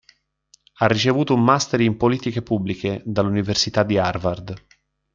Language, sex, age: Italian, male, 19-29